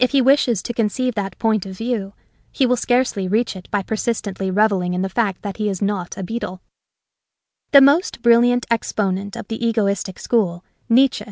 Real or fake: real